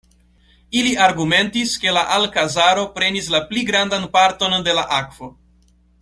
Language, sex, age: Esperanto, male, 19-29